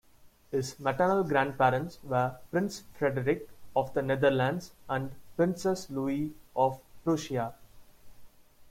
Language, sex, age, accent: English, male, 19-29, India and South Asia (India, Pakistan, Sri Lanka)